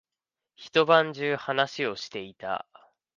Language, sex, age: Japanese, male, 19-29